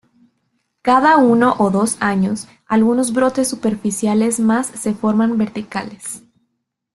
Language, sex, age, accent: Spanish, female, under 19, México